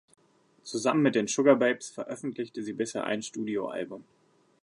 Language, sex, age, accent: German, male, 30-39, Deutschland Deutsch